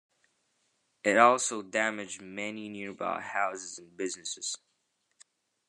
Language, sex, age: English, male, under 19